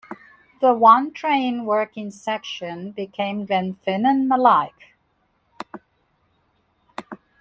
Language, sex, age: English, female, 60-69